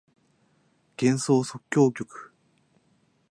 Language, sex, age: Japanese, male, 19-29